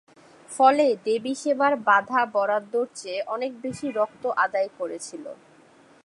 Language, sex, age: Bengali, female, 19-29